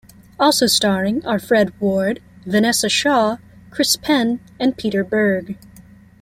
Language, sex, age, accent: English, female, 19-29, United States English